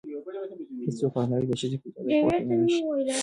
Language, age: Pashto, 19-29